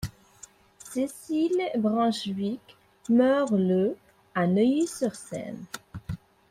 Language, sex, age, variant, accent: French, female, 19-29, Français du nord de l'Afrique, Français du Maroc